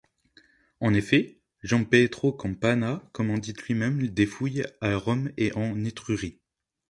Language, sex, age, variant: French, male, 19-29, Français de métropole